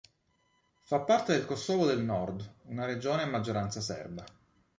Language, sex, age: Italian, male, 40-49